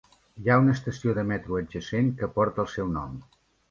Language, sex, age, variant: Catalan, male, 50-59, Central